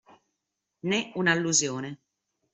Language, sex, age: Italian, female, 30-39